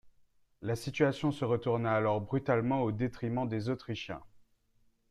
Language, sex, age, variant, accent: French, male, 40-49, Français des départements et régions d'outre-mer, Français de La Réunion